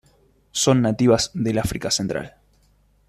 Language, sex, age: Spanish, male, 19-29